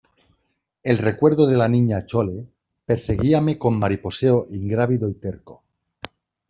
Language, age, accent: Spanish, 40-49, España: Norte peninsular (Asturias, Castilla y León, Cantabria, País Vasco, Navarra, Aragón, La Rioja, Guadalajara, Cuenca)